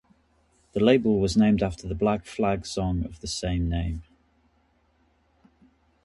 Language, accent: English, England English